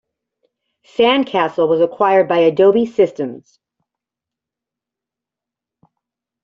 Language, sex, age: English, female, 40-49